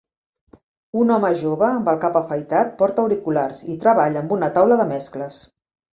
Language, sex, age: Catalan, female, 50-59